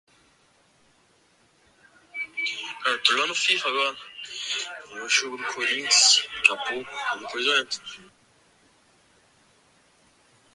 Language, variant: Portuguese, Portuguese (Brasil)